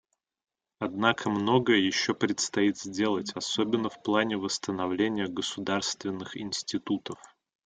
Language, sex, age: Russian, male, 30-39